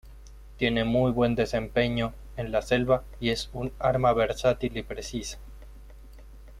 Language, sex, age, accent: Spanish, male, 30-39, Rioplatense: Argentina, Uruguay, este de Bolivia, Paraguay